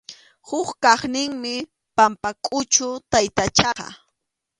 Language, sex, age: Arequipa-La Unión Quechua, female, 30-39